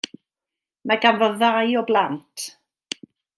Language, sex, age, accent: Welsh, female, 60-69, Y Deyrnas Unedig Cymraeg